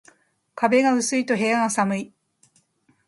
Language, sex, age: Japanese, female, 50-59